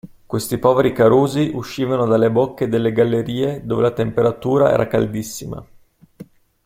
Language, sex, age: Italian, male, 30-39